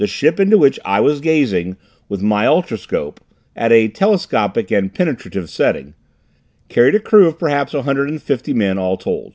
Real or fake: real